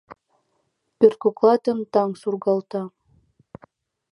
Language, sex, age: Mari, female, under 19